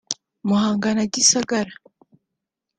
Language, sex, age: Kinyarwanda, female, under 19